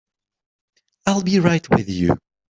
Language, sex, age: English, male, 30-39